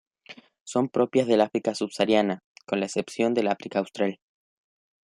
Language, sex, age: Spanish, male, 19-29